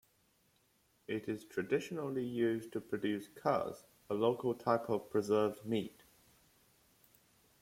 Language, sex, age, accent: English, male, under 19, England English